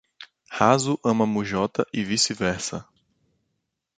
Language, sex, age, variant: Portuguese, male, 30-39, Portuguese (Brasil)